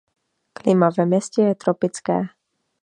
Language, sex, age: Czech, female, 19-29